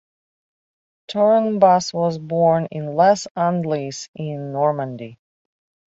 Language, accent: English, United States English